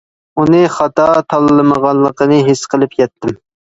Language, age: Uyghur, 19-29